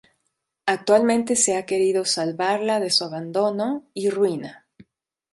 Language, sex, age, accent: Spanish, female, 40-49, México; Andino-Pacífico: Colombia, Perú, Ecuador, oeste de Bolivia y Venezuela andina